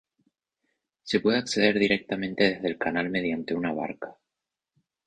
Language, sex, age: Spanish, male, 19-29